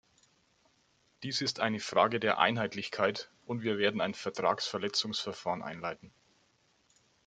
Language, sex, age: German, male, 30-39